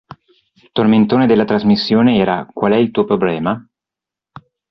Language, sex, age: Italian, male, 40-49